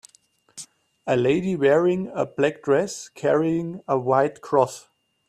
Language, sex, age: English, male, 30-39